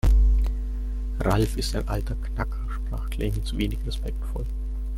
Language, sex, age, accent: German, male, 30-39, Deutschland Deutsch